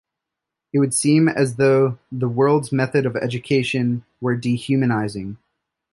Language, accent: English, United States English